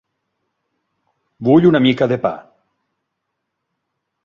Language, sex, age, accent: Catalan, male, 50-59, valencià